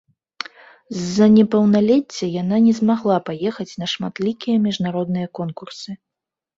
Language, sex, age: Belarusian, female, 30-39